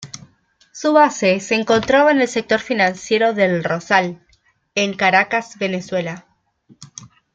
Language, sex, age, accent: Spanish, female, 30-39, Rioplatense: Argentina, Uruguay, este de Bolivia, Paraguay